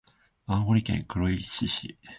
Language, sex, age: Japanese, male, 19-29